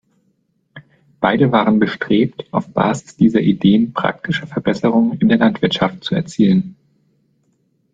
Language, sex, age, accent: German, male, 30-39, Deutschland Deutsch